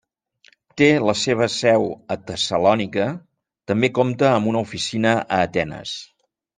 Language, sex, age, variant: Catalan, male, 50-59, Central